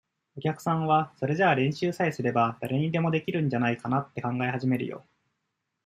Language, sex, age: Japanese, male, 19-29